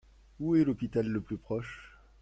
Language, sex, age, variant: French, male, 50-59, Français de métropole